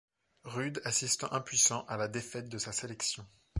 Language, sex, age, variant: French, male, 19-29, Français de métropole